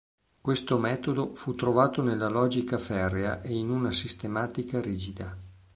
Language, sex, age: Italian, male, 50-59